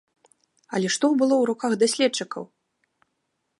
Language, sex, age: Belarusian, female, 19-29